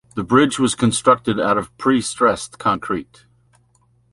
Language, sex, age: English, male, 70-79